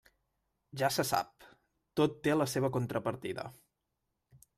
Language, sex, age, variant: Catalan, male, 19-29, Central